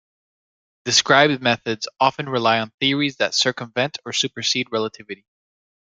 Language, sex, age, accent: English, male, 19-29, United States English